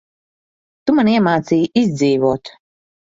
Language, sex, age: Latvian, female, 19-29